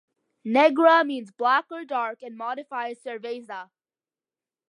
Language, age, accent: English, under 19, United States English